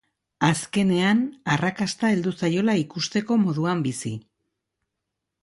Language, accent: Basque, Erdialdekoa edo Nafarra (Gipuzkoa, Nafarroa)